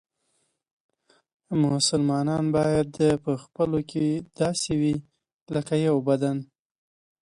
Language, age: Pashto, 30-39